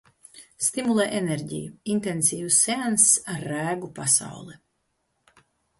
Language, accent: Latvian, bez akcenta